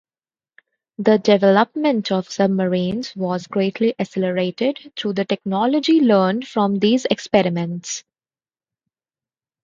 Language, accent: English, India and South Asia (India, Pakistan, Sri Lanka)